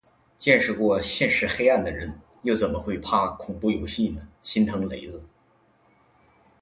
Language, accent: Chinese, 出生地：吉林省